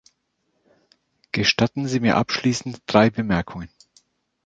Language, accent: German, Deutschland Deutsch